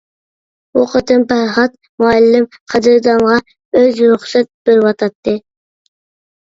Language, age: Uyghur, under 19